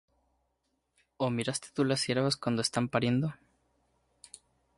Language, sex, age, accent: Spanish, male, under 19, México